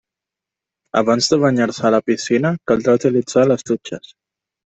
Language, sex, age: Catalan, male, 19-29